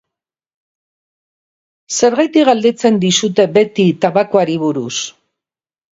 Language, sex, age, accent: Basque, female, 60-69, Mendebalekoa (Araba, Bizkaia, Gipuzkoako mendebaleko herri batzuk)